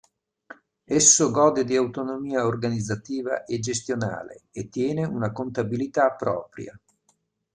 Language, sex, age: Italian, male, 60-69